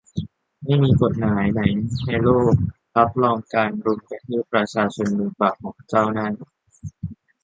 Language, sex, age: Thai, male, under 19